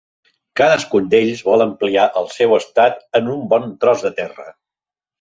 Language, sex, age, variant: Catalan, male, 60-69, Central